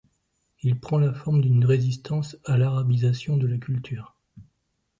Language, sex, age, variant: French, male, 40-49, Français de métropole